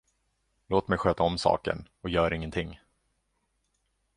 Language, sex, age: Swedish, male, 30-39